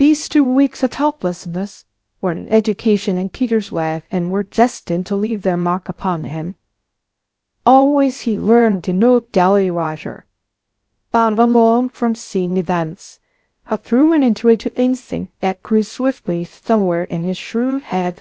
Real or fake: fake